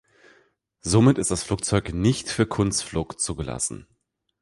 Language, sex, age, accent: German, male, 30-39, Deutschland Deutsch